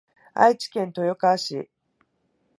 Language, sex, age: Japanese, female, 50-59